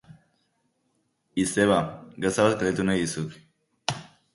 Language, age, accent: Basque, under 19, Erdialdekoa edo Nafarra (Gipuzkoa, Nafarroa)